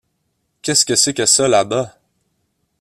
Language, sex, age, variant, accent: French, male, 19-29, Français d'Amérique du Nord, Français du Canada